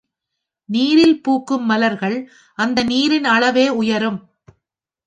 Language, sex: Tamil, female